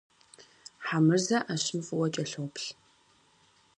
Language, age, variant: Kabardian, 19-29, Адыгэбзэ (Къэбэрдей, Кирил, псоми зэдай)